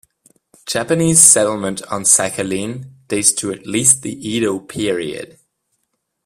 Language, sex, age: English, male, 19-29